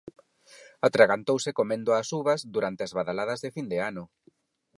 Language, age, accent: Galician, 40-49, Normativo (estándar); Neofalante